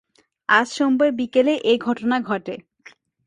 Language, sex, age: Bengali, female, 19-29